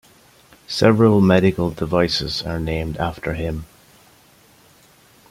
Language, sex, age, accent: English, male, 30-39, Irish English